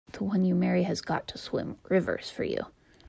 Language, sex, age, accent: English, female, 30-39, United States English